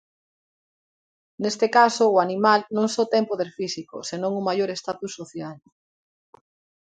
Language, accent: Galician, Normativo (estándar)